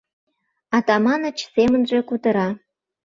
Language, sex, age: Mari, female, 19-29